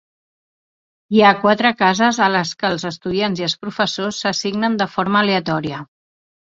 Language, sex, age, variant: Catalan, female, 40-49, Central